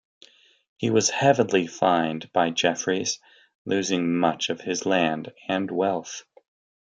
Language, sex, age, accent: English, male, 30-39, United States English